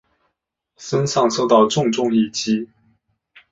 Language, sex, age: Chinese, male, 30-39